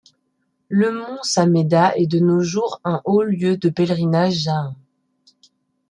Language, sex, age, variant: French, female, 19-29, Français de métropole